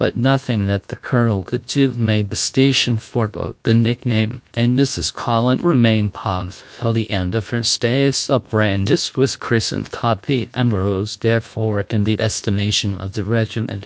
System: TTS, GlowTTS